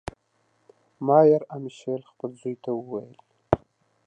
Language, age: Pashto, 19-29